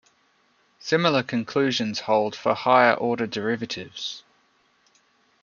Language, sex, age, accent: English, male, 30-39, Australian English